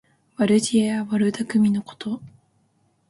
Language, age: Japanese, 19-29